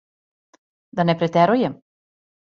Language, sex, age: Serbian, female, 50-59